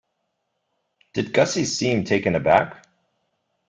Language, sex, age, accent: English, male, 30-39, United States English